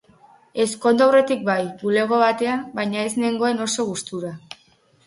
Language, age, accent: Basque, under 19, Mendebalekoa (Araba, Bizkaia, Gipuzkoako mendebaleko herri batzuk)